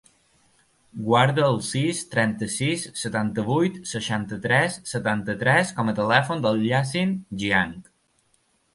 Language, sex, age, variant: Catalan, male, 19-29, Balear